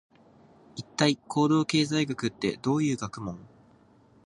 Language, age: Japanese, 19-29